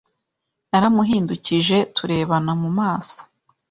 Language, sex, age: Kinyarwanda, female, 19-29